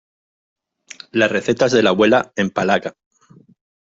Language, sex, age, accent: Spanish, male, 40-49, España: Norte peninsular (Asturias, Castilla y León, Cantabria, País Vasco, Navarra, Aragón, La Rioja, Guadalajara, Cuenca)